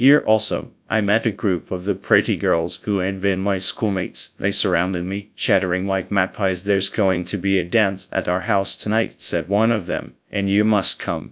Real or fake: fake